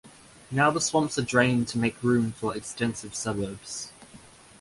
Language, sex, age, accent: English, male, under 19, Australian English